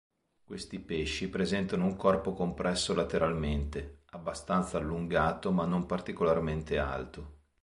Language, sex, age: Italian, male, 40-49